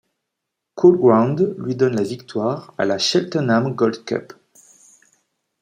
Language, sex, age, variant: French, male, 30-39, Français de métropole